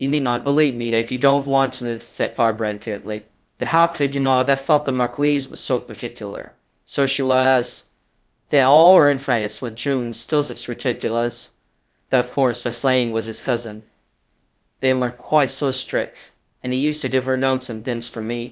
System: TTS, VITS